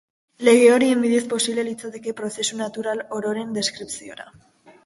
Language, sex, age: Basque, female, under 19